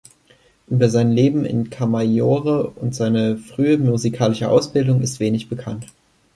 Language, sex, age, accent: German, male, 19-29, Deutschland Deutsch